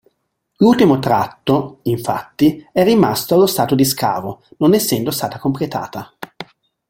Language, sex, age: Italian, male, 50-59